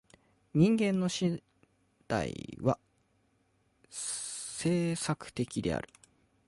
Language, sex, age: Japanese, male, 19-29